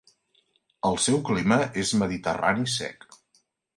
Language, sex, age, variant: Catalan, male, 40-49, Central